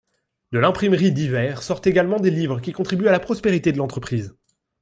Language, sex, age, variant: French, male, 19-29, Français de métropole